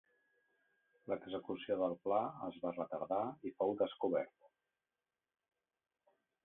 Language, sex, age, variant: Catalan, male, 40-49, Central